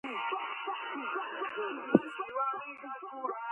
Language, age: Georgian, 90+